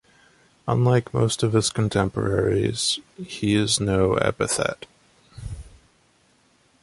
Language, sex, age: English, male, 19-29